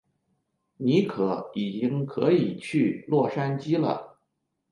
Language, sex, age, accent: Chinese, male, 50-59, 出生地：北京市; 普通话